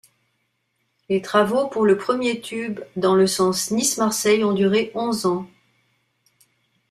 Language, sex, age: French, female, 60-69